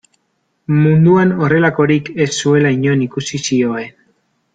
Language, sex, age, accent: Basque, male, 30-39, Mendebalekoa (Araba, Bizkaia, Gipuzkoako mendebaleko herri batzuk)